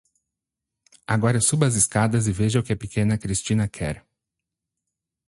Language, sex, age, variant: Portuguese, male, 30-39, Portuguese (Brasil)